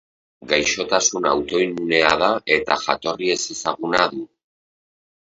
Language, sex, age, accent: Basque, male, 50-59, Erdialdekoa edo Nafarra (Gipuzkoa, Nafarroa)